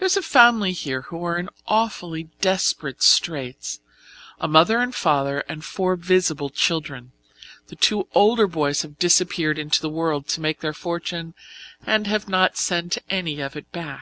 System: none